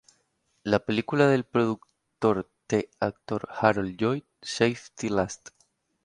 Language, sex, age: Spanish, male, 19-29